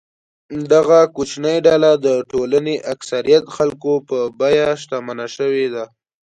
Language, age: Pashto, under 19